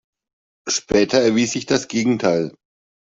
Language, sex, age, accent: German, male, 50-59, Deutschland Deutsch